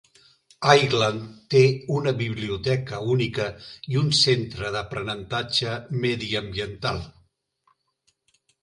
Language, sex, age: Catalan, male, 70-79